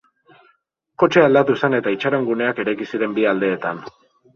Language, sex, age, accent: Basque, male, 30-39, Mendebalekoa (Araba, Bizkaia, Gipuzkoako mendebaleko herri batzuk)